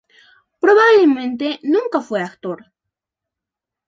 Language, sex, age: Spanish, female, 19-29